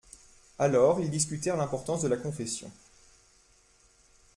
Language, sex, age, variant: French, male, 19-29, Français de métropole